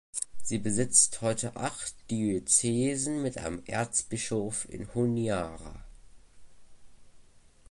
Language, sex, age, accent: German, male, under 19, Deutschland Deutsch